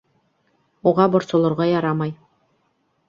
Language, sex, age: Bashkir, female, 30-39